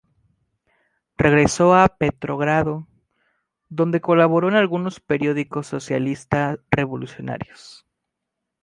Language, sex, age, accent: Spanish, male, 19-29, México